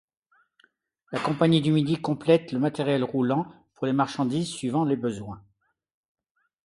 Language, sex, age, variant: French, male, 70-79, Français de métropole